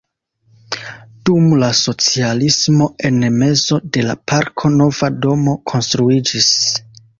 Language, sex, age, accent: Esperanto, male, 19-29, Internacia